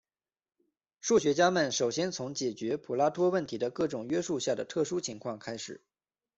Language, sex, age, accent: Chinese, male, 19-29, 出生地：山西省